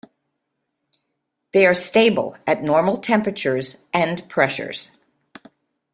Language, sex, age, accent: English, female, 70-79, United States English